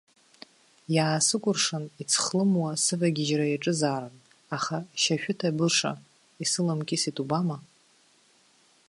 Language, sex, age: Abkhazian, female, 19-29